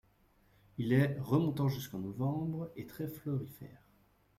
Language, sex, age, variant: French, male, 19-29, Français de métropole